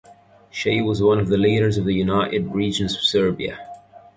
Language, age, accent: English, 19-29, England English